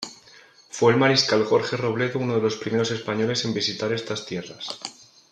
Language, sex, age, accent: Spanish, male, 19-29, España: Centro-Sur peninsular (Madrid, Toledo, Castilla-La Mancha)